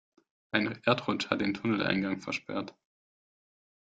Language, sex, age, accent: German, male, 19-29, Deutschland Deutsch